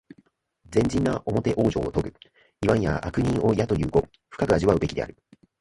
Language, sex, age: Japanese, male, 19-29